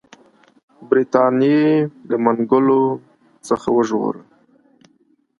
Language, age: Pashto, 30-39